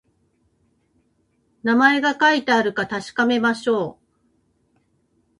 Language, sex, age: Japanese, female, 50-59